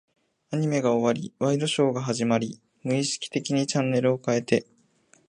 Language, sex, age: Japanese, male, 19-29